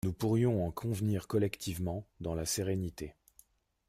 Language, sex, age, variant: French, male, 30-39, Français de métropole